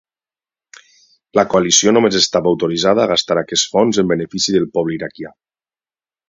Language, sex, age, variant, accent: Catalan, male, 40-49, Valencià septentrional, valencià